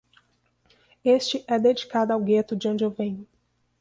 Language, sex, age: Portuguese, female, 30-39